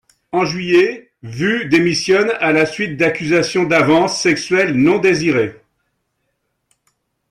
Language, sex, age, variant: French, male, 60-69, Français de métropole